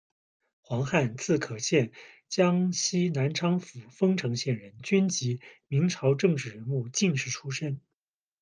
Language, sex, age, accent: Chinese, male, 30-39, 出生地：山东省